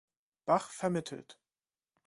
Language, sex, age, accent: German, male, 19-29, Deutschland Deutsch